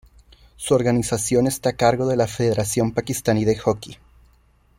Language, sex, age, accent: Spanish, male, 19-29, México